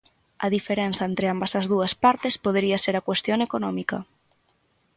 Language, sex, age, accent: Galician, female, 19-29, Central (gheada); Normativo (estándar)